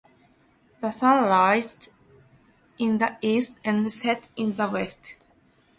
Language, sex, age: Japanese, female, 19-29